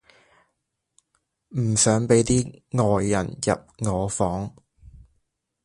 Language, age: Cantonese, 19-29